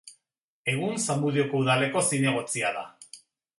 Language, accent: Basque, Erdialdekoa edo Nafarra (Gipuzkoa, Nafarroa)